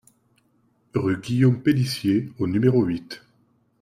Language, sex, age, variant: French, male, 19-29, Français de métropole